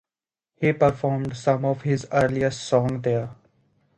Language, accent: English, England English